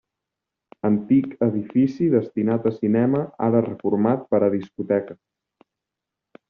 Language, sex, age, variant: Catalan, male, 19-29, Central